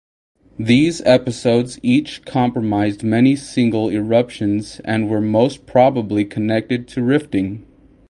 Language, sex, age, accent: English, male, 19-29, United States English